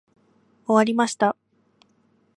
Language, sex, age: Japanese, female, under 19